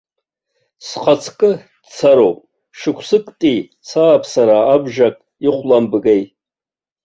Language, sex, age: Abkhazian, male, 60-69